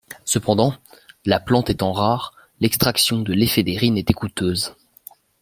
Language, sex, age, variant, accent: French, male, under 19, Français d'Europe, Français de Belgique